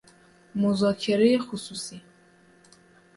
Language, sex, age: Persian, female, 19-29